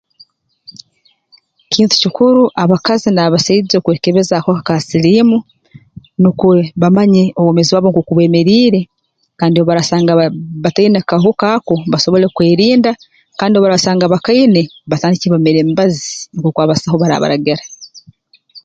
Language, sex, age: Tooro, female, 30-39